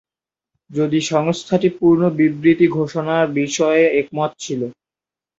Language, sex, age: Bengali, male, 19-29